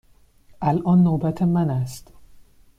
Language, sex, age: Persian, male, 19-29